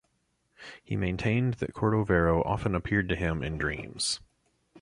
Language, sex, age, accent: English, male, 30-39, United States English